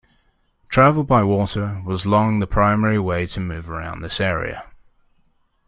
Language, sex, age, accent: English, male, 19-29, England English